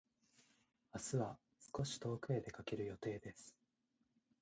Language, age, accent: Japanese, 19-29, 標準語